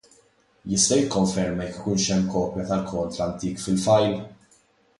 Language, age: Maltese, 19-29